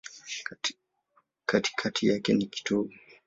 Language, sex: Swahili, male